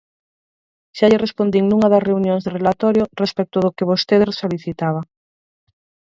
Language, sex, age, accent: Galician, female, 30-39, Central (gheada)